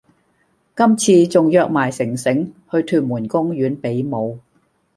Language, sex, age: Cantonese, female, 60-69